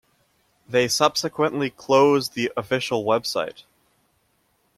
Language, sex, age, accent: English, male, 19-29, Canadian English